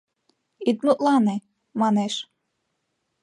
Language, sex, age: Mari, female, under 19